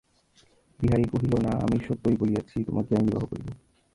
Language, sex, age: Bengali, male, 19-29